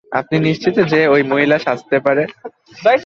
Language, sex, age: Bengali, male, 19-29